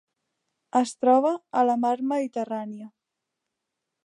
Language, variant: Catalan, Central